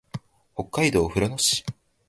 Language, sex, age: Japanese, male, under 19